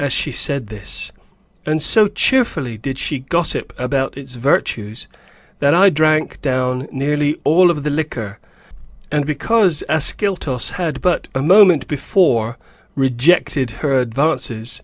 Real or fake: real